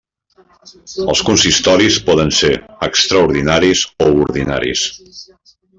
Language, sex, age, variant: Catalan, male, 50-59, Central